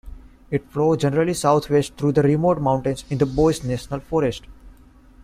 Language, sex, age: English, male, 19-29